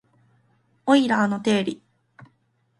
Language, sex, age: Japanese, female, 19-29